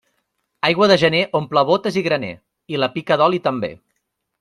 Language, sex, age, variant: Catalan, male, 30-39, Nord-Occidental